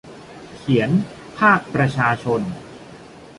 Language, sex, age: Thai, male, 40-49